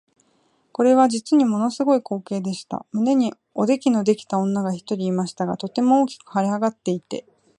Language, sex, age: Japanese, female, 30-39